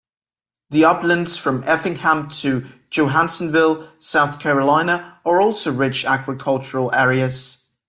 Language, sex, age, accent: English, male, 19-29, England English